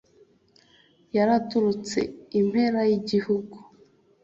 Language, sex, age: Kinyarwanda, female, 19-29